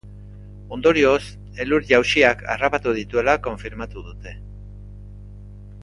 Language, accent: Basque, Erdialdekoa edo Nafarra (Gipuzkoa, Nafarroa)